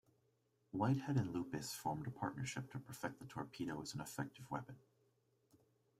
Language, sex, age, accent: English, male, 19-29, United States English